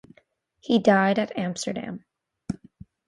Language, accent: English, United States English